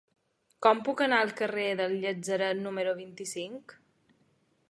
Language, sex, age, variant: Catalan, female, 19-29, Balear